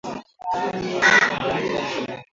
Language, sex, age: Swahili, male, under 19